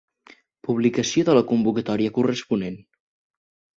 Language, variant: Catalan, Central